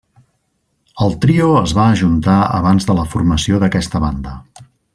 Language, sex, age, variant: Catalan, male, 50-59, Central